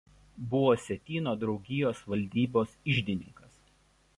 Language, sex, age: Lithuanian, male, 30-39